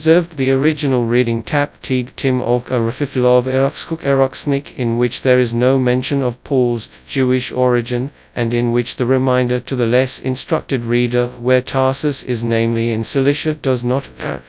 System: TTS, FastPitch